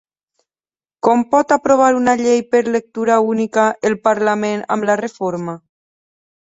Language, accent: Catalan, valencià